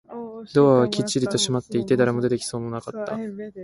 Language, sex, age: Japanese, male, 19-29